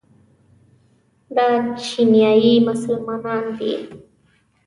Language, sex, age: Pashto, female, 19-29